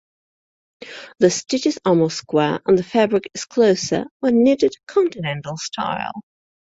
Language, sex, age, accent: English, female, 40-49, England English